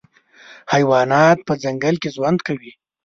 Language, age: Pashto, 30-39